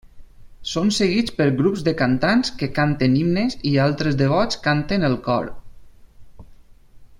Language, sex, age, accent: Catalan, male, 30-39, valencià